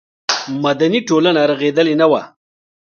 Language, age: Pashto, 30-39